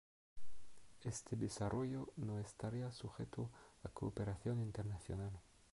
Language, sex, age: Spanish, male, 30-39